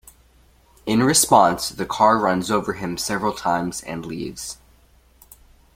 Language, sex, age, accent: English, male, under 19, United States English